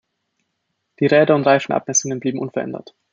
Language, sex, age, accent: German, male, 19-29, Österreichisches Deutsch